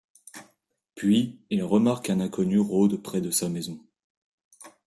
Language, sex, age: French, male, 19-29